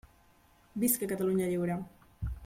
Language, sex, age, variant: Catalan, female, 30-39, Central